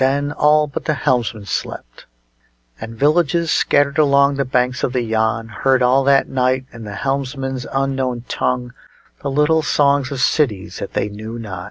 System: none